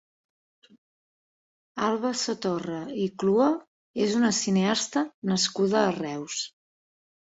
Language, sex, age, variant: Catalan, female, 40-49, Central